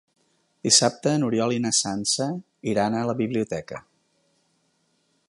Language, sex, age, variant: Catalan, male, 50-59, Central